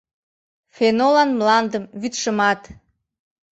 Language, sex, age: Mari, female, 30-39